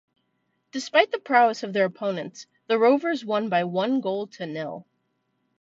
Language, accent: English, United States English